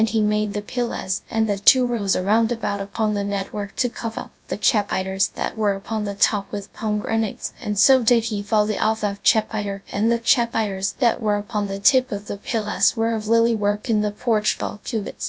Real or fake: fake